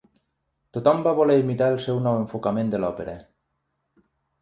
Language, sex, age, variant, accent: Catalan, male, 30-39, Nord-Occidental, nord-occidental; Lleidatà